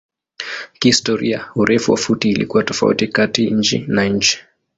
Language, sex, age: Swahili, male, 19-29